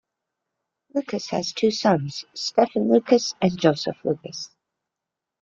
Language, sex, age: English, female, 50-59